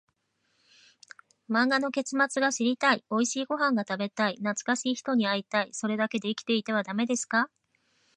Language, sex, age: Japanese, female, 50-59